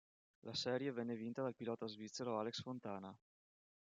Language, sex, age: Italian, male, 30-39